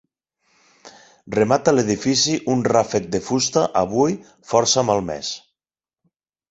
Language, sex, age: Catalan, male, 40-49